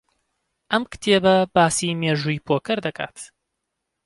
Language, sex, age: Central Kurdish, male, 19-29